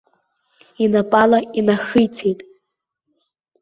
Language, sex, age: Abkhazian, female, under 19